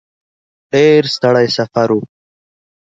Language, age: Pashto, 19-29